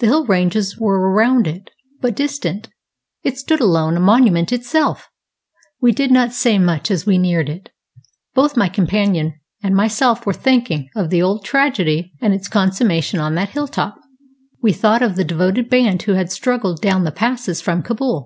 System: none